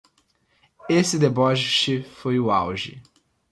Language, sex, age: Portuguese, male, 19-29